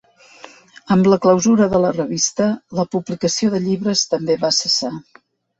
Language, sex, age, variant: Catalan, female, 60-69, Central